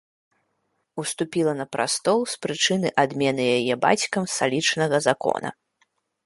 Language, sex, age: Belarusian, female, 30-39